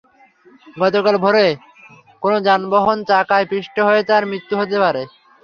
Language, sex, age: Bengali, male, under 19